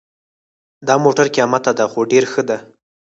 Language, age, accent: Pashto, 19-29, پکتیا ولایت، احمدزی